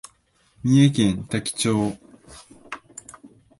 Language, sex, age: Japanese, male, 19-29